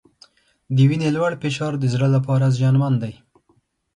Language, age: Pashto, 19-29